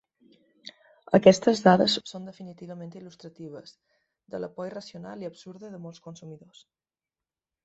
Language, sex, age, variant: Catalan, female, 30-39, Balear